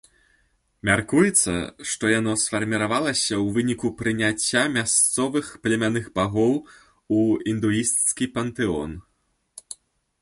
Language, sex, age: Belarusian, male, 19-29